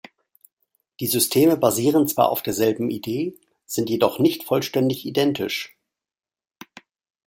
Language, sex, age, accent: German, male, 50-59, Deutschland Deutsch